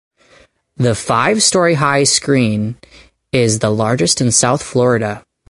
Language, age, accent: English, 19-29, Canadian English